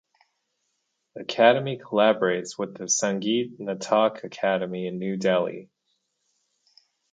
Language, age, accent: English, 30-39, United States English